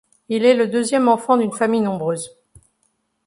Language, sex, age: French, female, 50-59